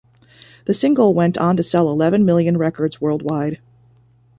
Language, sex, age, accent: English, female, 30-39, United States English